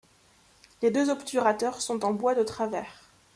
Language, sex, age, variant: French, female, 19-29, Français de métropole